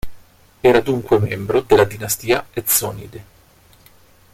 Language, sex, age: Italian, male, 40-49